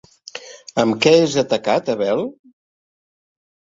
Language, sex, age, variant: Catalan, male, 60-69, Central